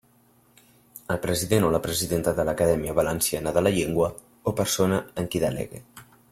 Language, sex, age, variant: Catalan, male, under 19, Central